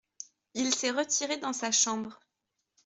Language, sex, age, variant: French, female, 19-29, Français de métropole